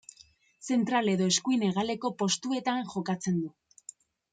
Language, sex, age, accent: Basque, female, 19-29, Erdialdekoa edo Nafarra (Gipuzkoa, Nafarroa)